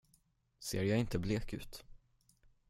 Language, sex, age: Swedish, male, under 19